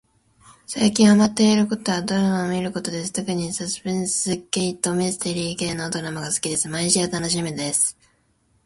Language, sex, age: Japanese, female, 19-29